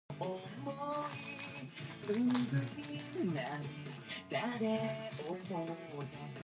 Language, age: English, under 19